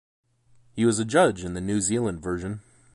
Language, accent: English, United States English